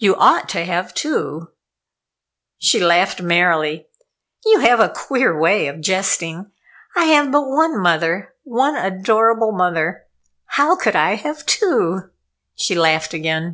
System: none